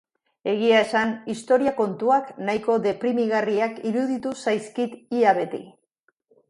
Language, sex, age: Basque, female, 50-59